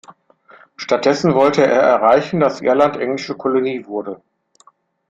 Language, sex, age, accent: German, male, 50-59, Deutschland Deutsch